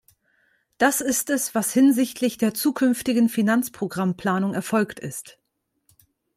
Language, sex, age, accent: German, female, 30-39, Deutschland Deutsch